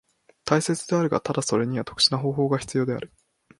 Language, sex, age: Japanese, male, 19-29